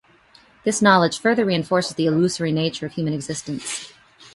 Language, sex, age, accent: English, female, 30-39, United States English